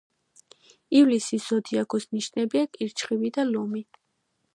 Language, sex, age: Georgian, female, 19-29